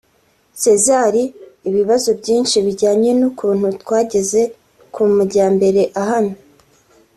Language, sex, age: Kinyarwanda, female, 19-29